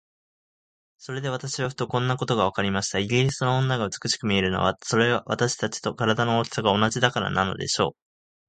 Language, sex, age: Japanese, male, 19-29